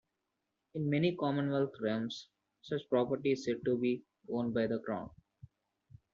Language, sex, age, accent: English, male, 19-29, India and South Asia (India, Pakistan, Sri Lanka)